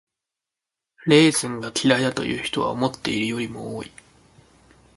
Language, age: Japanese, 19-29